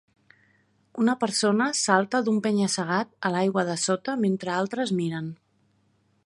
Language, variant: Catalan, Central